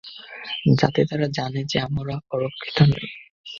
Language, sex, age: Bengali, male, 19-29